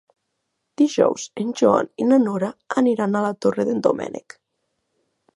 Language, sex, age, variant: Catalan, female, 19-29, Nord-Occidental